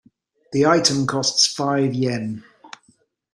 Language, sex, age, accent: English, male, 40-49, England English